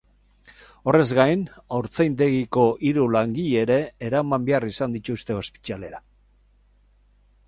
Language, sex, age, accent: Basque, male, 60-69, Mendebalekoa (Araba, Bizkaia, Gipuzkoako mendebaleko herri batzuk)